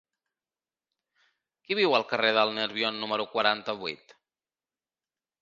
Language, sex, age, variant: Catalan, male, 19-29, Central